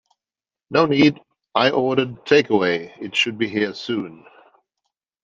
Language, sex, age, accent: English, male, 50-59, England English